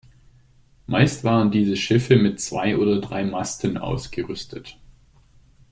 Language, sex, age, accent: German, male, 40-49, Deutschland Deutsch